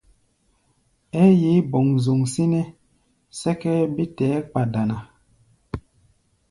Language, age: Gbaya, 30-39